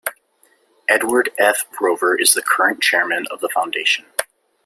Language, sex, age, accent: English, male, 19-29, United States English